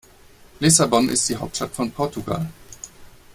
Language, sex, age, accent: German, male, 40-49, Deutschland Deutsch